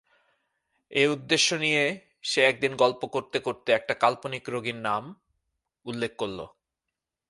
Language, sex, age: Bengali, male, 30-39